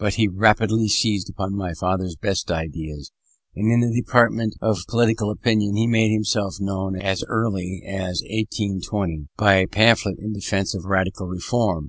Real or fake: real